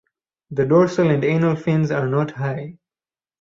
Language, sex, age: English, male, 19-29